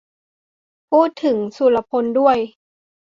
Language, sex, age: Thai, female, 19-29